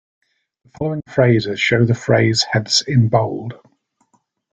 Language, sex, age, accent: English, male, 60-69, England English